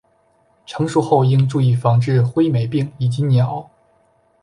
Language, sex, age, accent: Chinese, male, 30-39, 出生地：黑龙江省